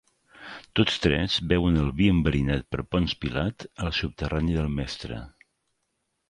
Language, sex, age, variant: Catalan, male, 50-59, Central